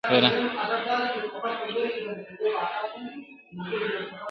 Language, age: Pashto, 19-29